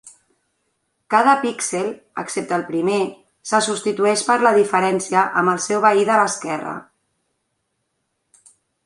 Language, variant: Catalan, Nord-Occidental